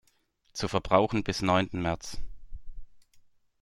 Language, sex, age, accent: German, male, 30-39, Deutschland Deutsch